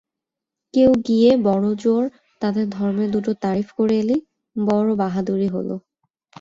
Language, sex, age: Bengali, female, 19-29